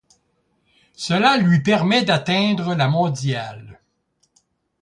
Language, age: French, 60-69